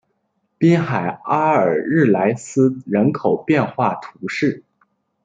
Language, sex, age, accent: Chinese, male, under 19, 出生地：黑龙江省